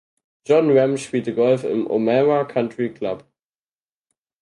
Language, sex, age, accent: German, male, under 19, Deutschland Deutsch